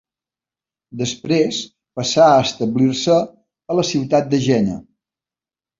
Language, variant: Catalan, Balear